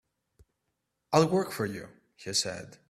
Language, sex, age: English, male, 30-39